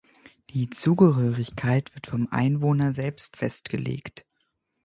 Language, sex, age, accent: German, male, under 19, Deutschland Deutsch